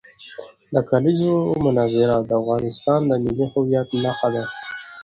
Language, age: Pashto, 19-29